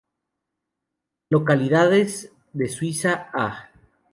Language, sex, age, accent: Spanish, male, 19-29, México